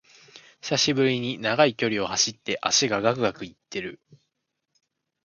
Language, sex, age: Japanese, male, 19-29